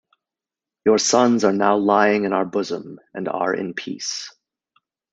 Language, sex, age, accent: English, male, 30-39, United States English